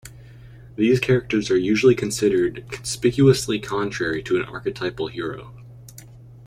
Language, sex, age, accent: English, male, under 19, United States English